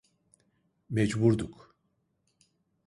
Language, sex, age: Turkish, male, 60-69